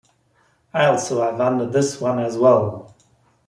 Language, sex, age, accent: English, male, 40-49, United States English